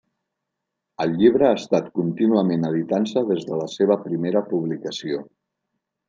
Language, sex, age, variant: Catalan, male, 60-69, Central